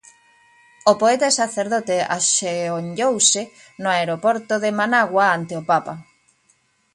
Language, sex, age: Galician, male, 50-59